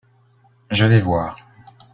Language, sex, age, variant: French, male, 19-29, Français de métropole